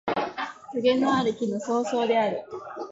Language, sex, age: Japanese, female, 19-29